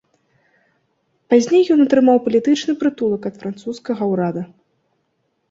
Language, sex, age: Belarusian, female, 19-29